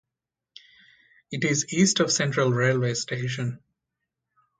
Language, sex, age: English, male, 30-39